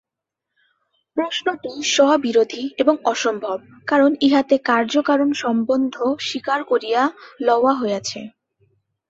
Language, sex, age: Bengali, female, 19-29